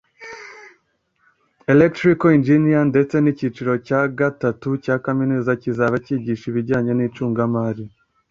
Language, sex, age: Kinyarwanda, male, 19-29